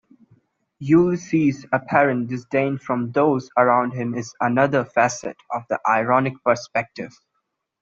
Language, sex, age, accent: English, male, 19-29, India and South Asia (India, Pakistan, Sri Lanka)